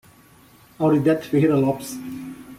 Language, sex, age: Portuguese, male, 40-49